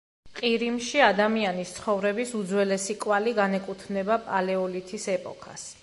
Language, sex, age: Georgian, female, 30-39